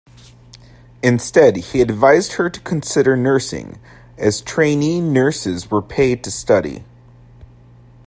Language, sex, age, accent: English, male, 19-29, United States English